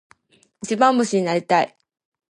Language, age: Japanese, 19-29